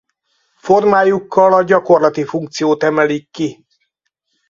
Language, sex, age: Hungarian, male, 60-69